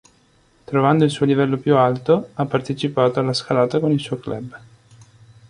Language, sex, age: Italian, male, 19-29